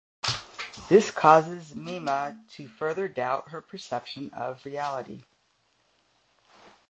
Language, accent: English, United States English